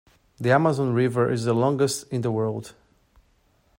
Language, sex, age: English, male, 30-39